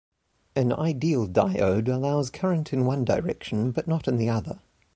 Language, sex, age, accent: English, male, 30-39, New Zealand English